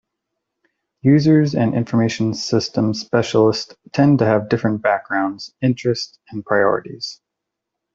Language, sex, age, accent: English, male, 30-39, United States English